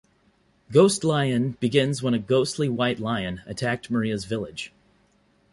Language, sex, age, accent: English, male, 30-39, United States English